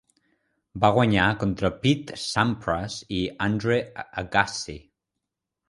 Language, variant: Catalan, Central